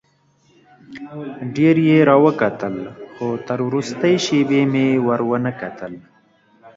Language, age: Pashto, 19-29